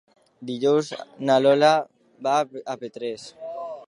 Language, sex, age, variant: Catalan, male, under 19, Alacantí